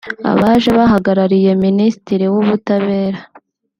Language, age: Kinyarwanda, 19-29